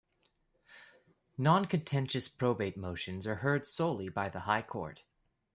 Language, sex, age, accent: English, male, 19-29, Canadian English